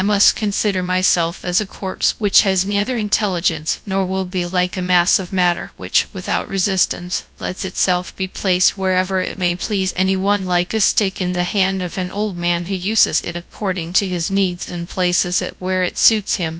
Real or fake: fake